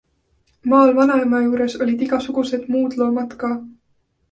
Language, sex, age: Estonian, female, 19-29